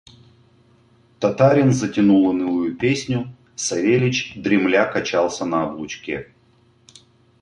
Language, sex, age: Russian, male, 40-49